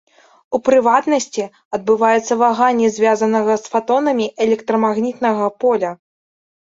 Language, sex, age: Belarusian, female, 19-29